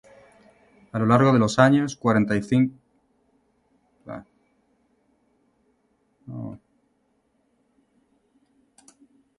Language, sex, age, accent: Spanish, male, 30-39, España: Norte peninsular (Asturias, Castilla y León, Cantabria, País Vasco, Navarra, Aragón, La Rioja, Guadalajara, Cuenca)